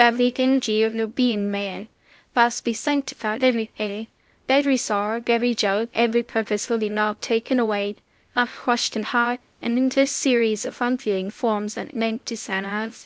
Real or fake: fake